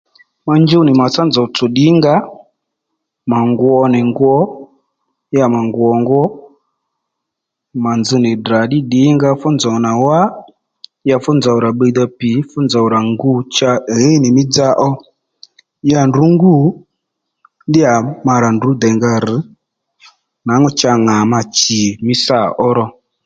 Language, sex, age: Lendu, male, 30-39